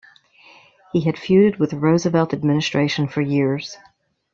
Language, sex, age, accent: English, female, 50-59, United States English